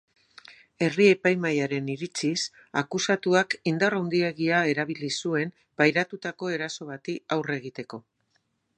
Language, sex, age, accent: Basque, female, 60-69, Mendebalekoa (Araba, Bizkaia, Gipuzkoako mendebaleko herri batzuk)